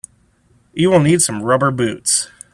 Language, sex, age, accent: English, male, 19-29, United States English